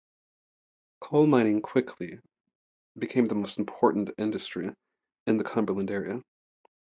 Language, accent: English, United States English